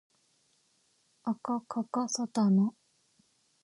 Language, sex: Japanese, female